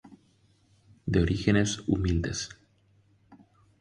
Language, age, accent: Spanish, 30-39, Rioplatense: Argentina, Uruguay, este de Bolivia, Paraguay